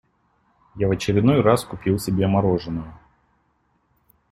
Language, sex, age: Russian, male, 19-29